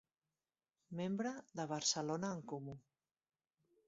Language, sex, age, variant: Catalan, female, 30-39, Central